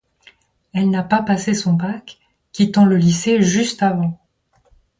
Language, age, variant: French, 30-39, Français de métropole